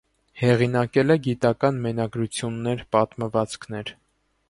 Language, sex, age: Armenian, male, 19-29